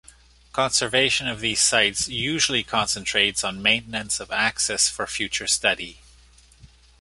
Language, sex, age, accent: English, male, 50-59, Canadian English